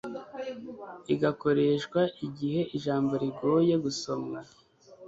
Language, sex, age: Kinyarwanda, male, 30-39